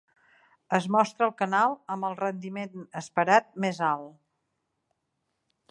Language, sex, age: Catalan, female, 50-59